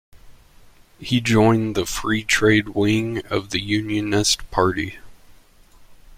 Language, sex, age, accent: English, male, 30-39, United States English